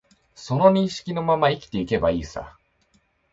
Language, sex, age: Japanese, male, 19-29